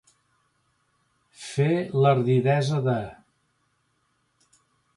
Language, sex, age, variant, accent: Catalan, male, 60-69, Central, central